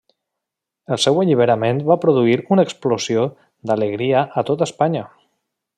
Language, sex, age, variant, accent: Catalan, male, 30-39, Valencià meridional, valencià